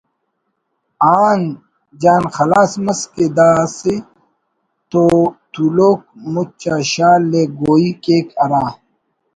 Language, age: Brahui, 30-39